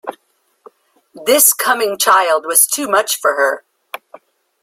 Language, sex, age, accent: English, female, 60-69, United States English